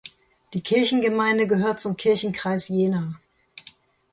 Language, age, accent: German, 50-59, Deutschland Deutsch